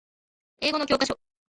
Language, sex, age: Japanese, female, 19-29